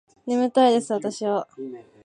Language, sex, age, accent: Japanese, female, 19-29, 東京